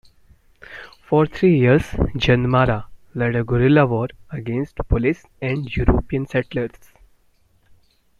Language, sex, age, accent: English, male, under 19, India and South Asia (India, Pakistan, Sri Lanka)